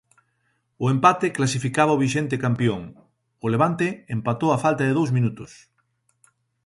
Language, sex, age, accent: Galician, male, 40-49, Central (gheada)